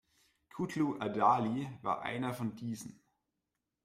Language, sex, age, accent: German, male, 30-39, Deutschland Deutsch